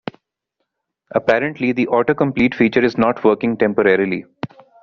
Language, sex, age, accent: English, male, 30-39, India and South Asia (India, Pakistan, Sri Lanka)